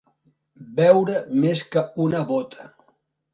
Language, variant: Catalan, Central